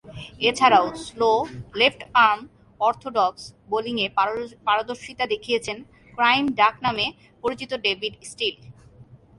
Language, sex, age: Bengali, female, 30-39